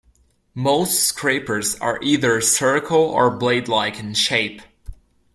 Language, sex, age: English, male, under 19